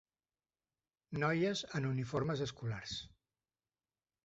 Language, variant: Catalan, Central